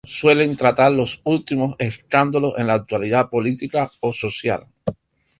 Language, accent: Spanish, Caribe: Cuba, Venezuela, Puerto Rico, República Dominicana, Panamá, Colombia caribeña, México caribeño, Costa del golfo de México